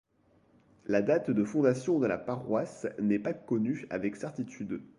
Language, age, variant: French, 19-29, Français de métropole